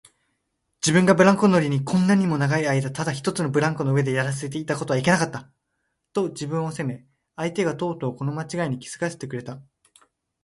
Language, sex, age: Japanese, male, under 19